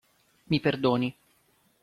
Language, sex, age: Italian, male, 30-39